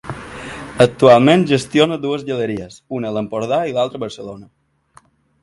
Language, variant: Catalan, Balear